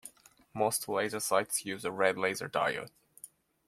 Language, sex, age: English, male, 19-29